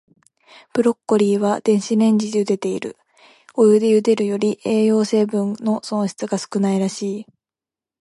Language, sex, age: Japanese, female, 19-29